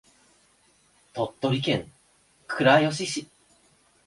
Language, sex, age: Japanese, male, 19-29